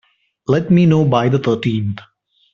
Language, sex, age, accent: English, male, 19-29, India and South Asia (India, Pakistan, Sri Lanka)